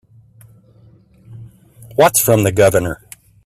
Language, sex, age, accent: English, male, 50-59, United States English